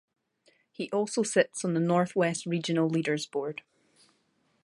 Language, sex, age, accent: English, female, 19-29, Scottish English